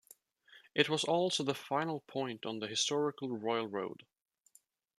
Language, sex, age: English, male, under 19